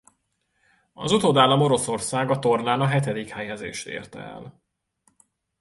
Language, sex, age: Hungarian, male, 30-39